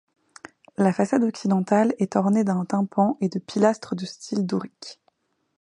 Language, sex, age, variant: French, female, 19-29, Français de métropole